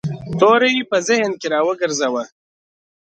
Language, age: Pashto, 19-29